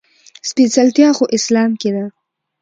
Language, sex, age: Pashto, female, 19-29